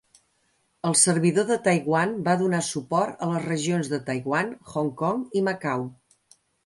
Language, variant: Catalan, Central